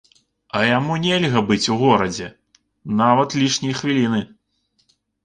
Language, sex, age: Belarusian, male, 30-39